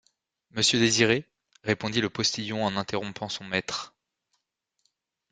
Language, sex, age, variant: French, male, 19-29, Français de métropole